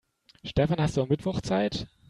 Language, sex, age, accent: German, male, 19-29, Deutschland Deutsch